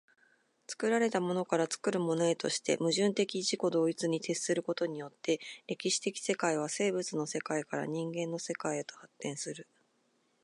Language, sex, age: Japanese, female, 40-49